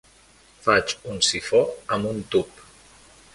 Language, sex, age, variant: Catalan, male, 19-29, Central